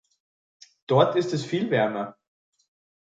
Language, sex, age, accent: German, male, 30-39, Österreichisches Deutsch